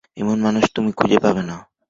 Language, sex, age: Bengali, male, 19-29